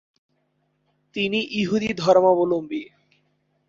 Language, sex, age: Bengali, male, 19-29